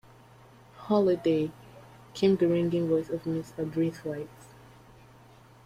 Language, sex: English, female